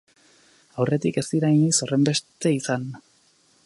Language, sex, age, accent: Basque, male, 19-29, Erdialdekoa edo Nafarra (Gipuzkoa, Nafarroa)